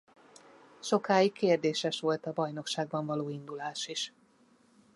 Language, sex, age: Hungarian, female, 40-49